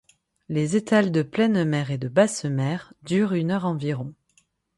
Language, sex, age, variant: French, female, 30-39, Français de métropole